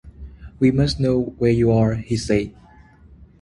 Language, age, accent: English, 19-29, United States English